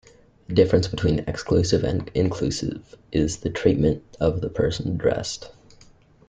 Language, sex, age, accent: English, male, under 19, Canadian English